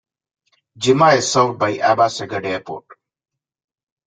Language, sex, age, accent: English, male, 30-39, India and South Asia (India, Pakistan, Sri Lanka)